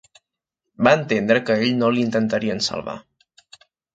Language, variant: Catalan, Central